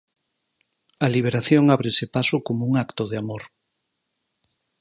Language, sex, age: Galician, male, 50-59